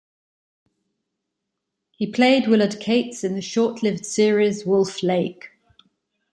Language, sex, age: English, female, 50-59